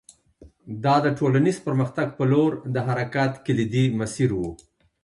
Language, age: Pashto, 50-59